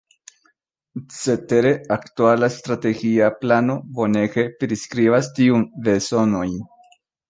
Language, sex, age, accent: Esperanto, male, 19-29, Internacia